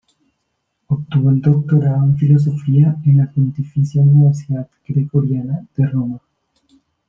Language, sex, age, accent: Spanish, male, 30-39, Andino-Pacífico: Colombia, Perú, Ecuador, oeste de Bolivia y Venezuela andina